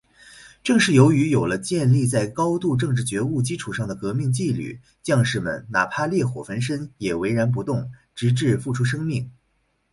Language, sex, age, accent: Chinese, male, 19-29, 出生地：黑龙江省